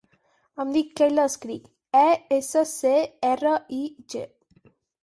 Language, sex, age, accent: Catalan, female, under 19, Girona